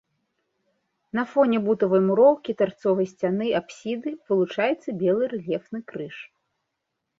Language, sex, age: Belarusian, female, 40-49